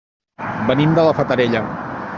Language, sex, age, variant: Catalan, male, 30-39, Central